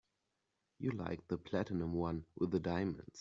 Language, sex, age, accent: English, male, 19-29, United States English